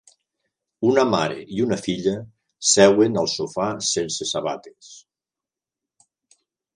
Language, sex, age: Catalan, male, 60-69